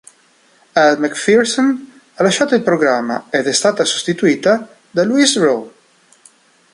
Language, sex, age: Italian, male, 40-49